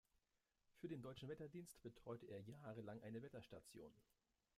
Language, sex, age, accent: German, male, 30-39, Deutschland Deutsch